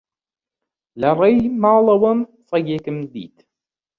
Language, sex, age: Central Kurdish, male, 19-29